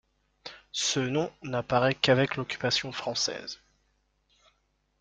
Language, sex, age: French, male, 19-29